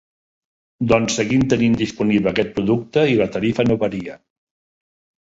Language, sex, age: Catalan, male, 50-59